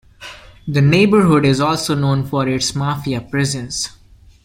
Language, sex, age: English, male, under 19